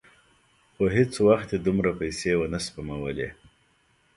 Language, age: Pashto, 30-39